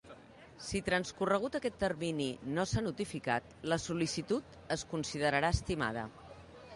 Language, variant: Catalan, Central